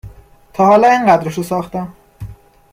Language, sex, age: Persian, male, under 19